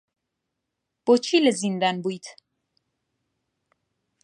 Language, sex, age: Central Kurdish, female, 30-39